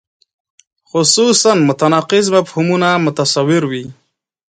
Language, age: Pashto, 19-29